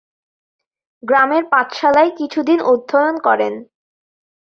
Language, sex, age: Bengali, female, 19-29